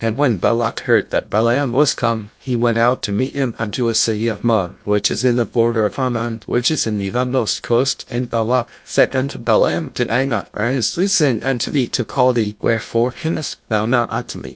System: TTS, GlowTTS